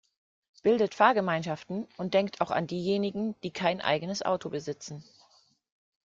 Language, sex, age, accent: German, female, 40-49, Deutschland Deutsch